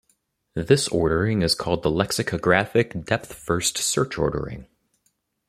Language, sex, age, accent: English, male, 19-29, United States English